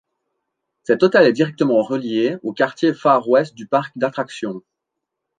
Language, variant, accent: French, Français d'Europe, Français de Belgique